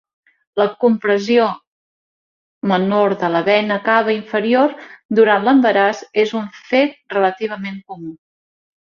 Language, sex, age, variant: Catalan, female, 50-59, Central